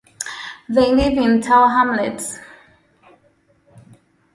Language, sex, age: English, female, 19-29